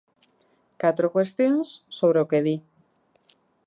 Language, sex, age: Galician, female, 40-49